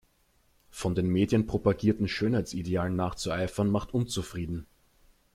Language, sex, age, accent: German, male, 19-29, Österreichisches Deutsch